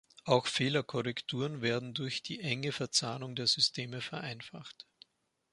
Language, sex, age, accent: German, male, 50-59, Österreichisches Deutsch